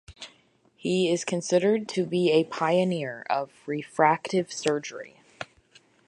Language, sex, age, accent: English, female, under 19, United States English